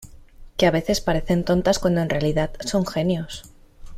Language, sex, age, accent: Spanish, female, 30-39, España: Norte peninsular (Asturias, Castilla y León, Cantabria, País Vasco, Navarra, Aragón, La Rioja, Guadalajara, Cuenca)